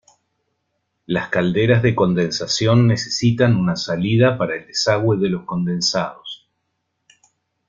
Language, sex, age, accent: Spanish, male, 50-59, Rioplatense: Argentina, Uruguay, este de Bolivia, Paraguay